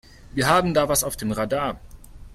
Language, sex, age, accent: German, male, 30-39, Deutschland Deutsch